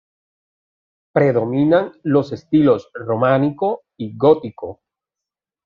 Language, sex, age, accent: Spanish, male, 30-39, Caribe: Cuba, Venezuela, Puerto Rico, República Dominicana, Panamá, Colombia caribeña, México caribeño, Costa del golfo de México